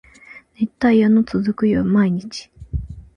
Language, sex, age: Japanese, female, 19-29